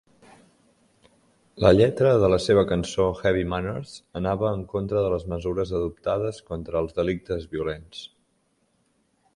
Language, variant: Catalan, Septentrional